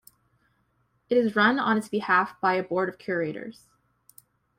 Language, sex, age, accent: English, female, 19-29, United States English